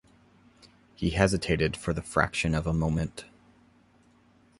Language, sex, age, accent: English, male, 30-39, Canadian English